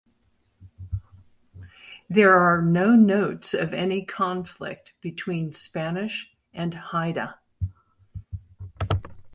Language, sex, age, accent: English, female, 50-59, United States English